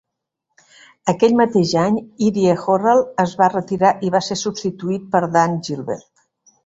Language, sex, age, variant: Catalan, female, 50-59, Central